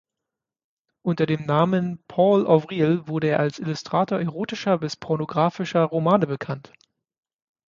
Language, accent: German, Deutschland Deutsch